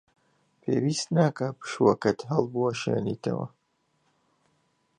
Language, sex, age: Central Kurdish, male, 30-39